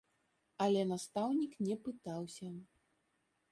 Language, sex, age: Belarusian, female, 40-49